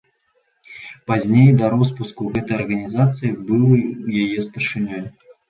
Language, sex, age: Belarusian, male, 19-29